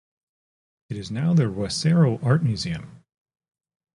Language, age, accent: English, 40-49, Canadian English